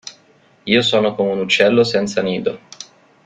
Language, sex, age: Italian, male, 19-29